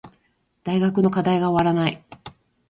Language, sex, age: Japanese, female, 40-49